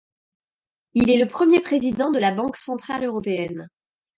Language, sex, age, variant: French, female, 40-49, Français de métropole